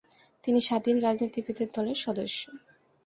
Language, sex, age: Bengali, female, 19-29